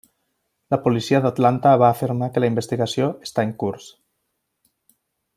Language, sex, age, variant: Catalan, male, 40-49, Septentrional